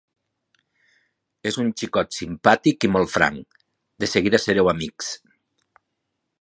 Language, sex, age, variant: Catalan, male, 50-59, Septentrional